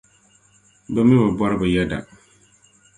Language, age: Dagbani, 30-39